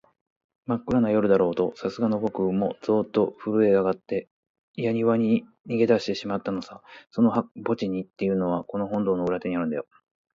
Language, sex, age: Japanese, male, 40-49